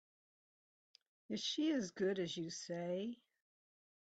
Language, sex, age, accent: English, female, 70-79, United States English